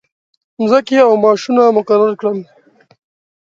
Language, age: Pashto, 19-29